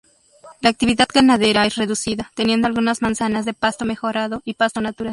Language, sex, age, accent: Spanish, female, under 19, México